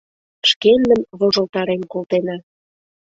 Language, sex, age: Mari, female, 30-39